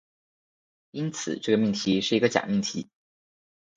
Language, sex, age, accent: Chinese, male, under 19, 出生地：江苏省